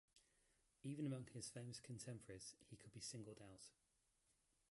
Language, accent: English, England English